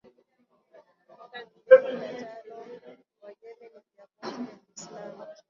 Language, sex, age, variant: Swahili, female, 19-29, Kiswahili cha Bara ya Kenya